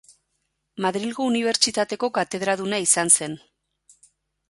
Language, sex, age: Basque, female, 40-49